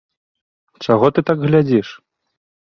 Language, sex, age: Belarusian, male, 19-29